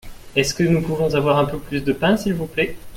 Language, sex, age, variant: French, male, 19-29, Français de métropole